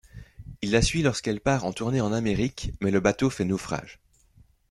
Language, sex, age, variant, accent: French, male, 19-29, Français d'Europe, Français de Belgique